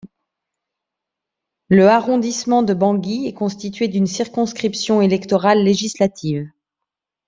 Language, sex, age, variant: French, female, 40-49, Français de métropole